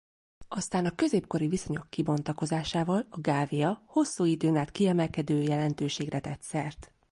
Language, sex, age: Hungarian, female, 19-29